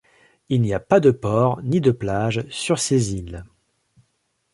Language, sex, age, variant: French, male, 40-49, Français de métropole